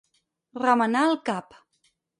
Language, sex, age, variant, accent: Catalan, female, 30-39, Central, central